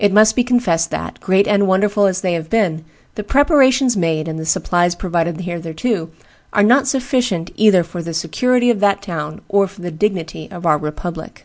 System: none